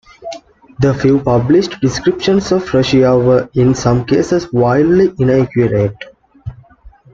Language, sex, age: English, male, 19-29